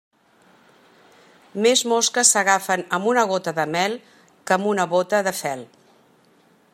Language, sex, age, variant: Catalan, female, 60-69, Central